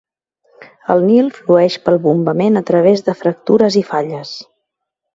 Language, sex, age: Catalan, female, 40-49